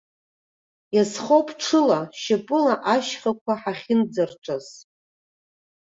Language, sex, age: Abkhazian, female, 40-49